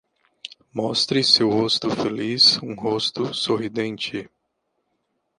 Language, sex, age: Portuguese, male, 30-39